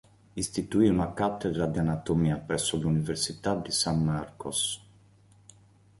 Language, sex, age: Italian, male, 30-39